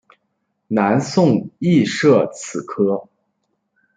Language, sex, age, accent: Chinese, male, under 19, 出生地：黑龙江省